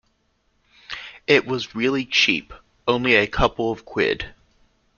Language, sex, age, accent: English, male, 19-29, United States English